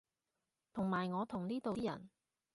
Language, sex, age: Cantonese, female, 30-39